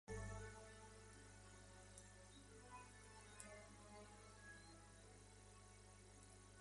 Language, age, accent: Spanish, 40-49, España: Centro-Sur peninsular (Madrid, Toledo, Castilla-La Mancha)